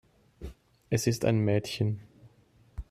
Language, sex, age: German, male, 30-39